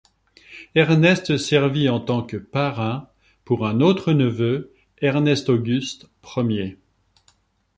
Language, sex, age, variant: French, male, 60-69, Français de métropole